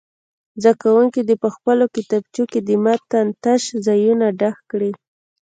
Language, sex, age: Pashto, female, 19-29